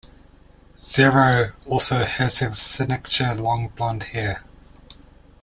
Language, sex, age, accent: English, male, 30-39, New Zealand English